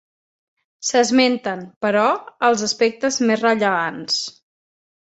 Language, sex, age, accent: Catalan, female, 30-39, Barcelona